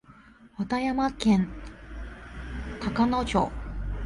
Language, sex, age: Japanese, female, 19-29